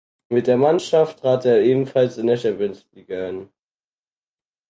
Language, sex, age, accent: German, male, under 19, Deutschland Deutsch